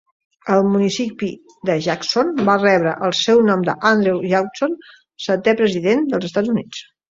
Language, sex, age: Catalan, female, 50-59